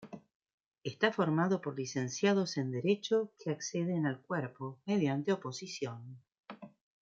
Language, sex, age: Spanish, female, 50-59